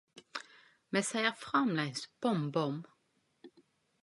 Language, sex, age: Norwegian Nynorsk, female, 30-39